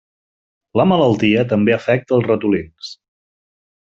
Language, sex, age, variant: Catalan, male, 40-49, Nord-Occidental